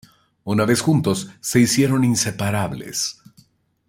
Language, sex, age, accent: Spanish, male, 40-49, México